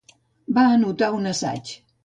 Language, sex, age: Catalan, female, 70-79